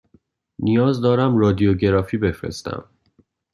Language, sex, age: Persian, male, 19-29